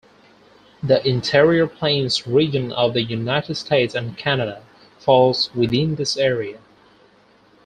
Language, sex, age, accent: English, male, 19-29, England English